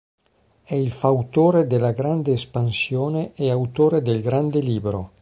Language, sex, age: Italian, male, 50-59